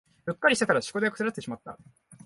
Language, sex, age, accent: Japanese, male, 19-29, 標準語